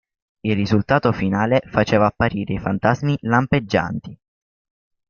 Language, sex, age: Italian, male, under 19